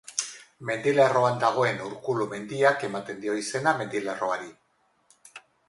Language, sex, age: Basque, female, 50-59